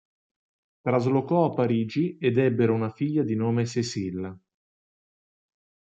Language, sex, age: Italian, male, 30-39